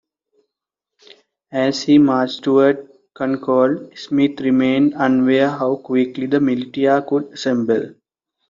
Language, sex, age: English, male, 19-29